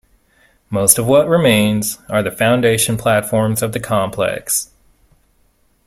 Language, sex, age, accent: English, male, 30-39, United States English